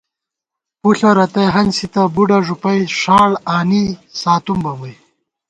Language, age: Gawar-Bati, 30-39